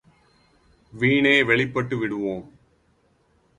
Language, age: Tamil, 50-59